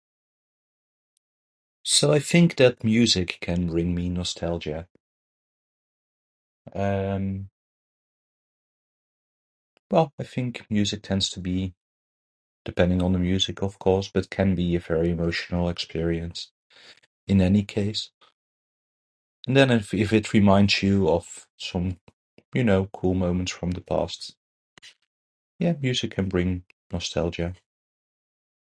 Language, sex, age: English, male, 30-39